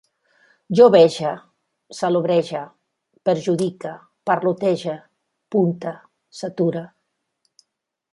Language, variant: Catalan, Septentrional